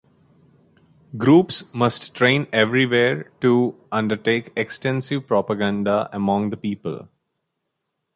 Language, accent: English, India and South Asia (India, Pakistan, Sri Lanka)